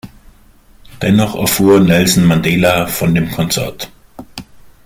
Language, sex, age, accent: German, male, 40-49, Deutschland Deutsch